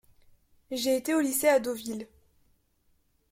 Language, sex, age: French, female, under 19